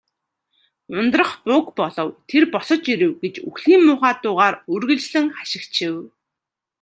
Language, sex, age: Mongolian, female, 30-39